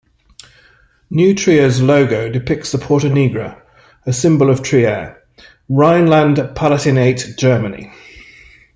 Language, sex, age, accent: English, male, 50-59, England English